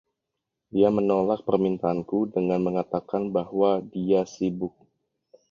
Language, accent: Indonesian, Indonesia